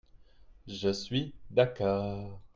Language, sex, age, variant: French, male, 30-39, Français de métropole